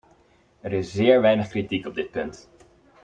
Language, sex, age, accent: Dutch, male, 19-29, Nederlands Nederlands